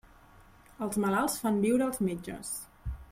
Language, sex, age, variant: Catalan, female, 30-39, Central